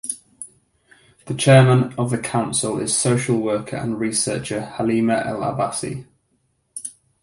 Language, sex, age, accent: English, male, 19-29, England English